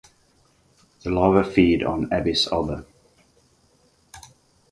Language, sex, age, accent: English, male, 40-49, Southern African (South Africa, Zimbabwe, Namibia)